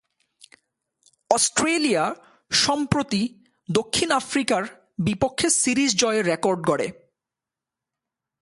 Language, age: Bengali, 19-29